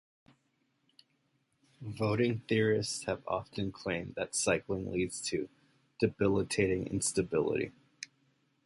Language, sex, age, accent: English, male, 19-29, United States English